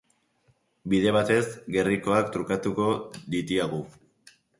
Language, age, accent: Basque, under 19, Erdialdekoa edo Nafarra (Gipuzkoa, Nafarroa)